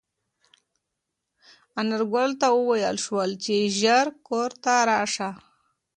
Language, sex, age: Pashto, female, 19-29